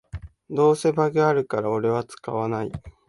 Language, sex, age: Japanese, male, 19-29